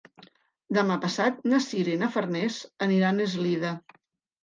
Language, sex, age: Catalan, female, 50-59